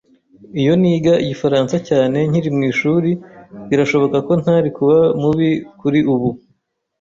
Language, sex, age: Kinyarwanda, male, 30-39